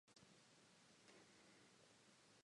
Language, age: English, 19-29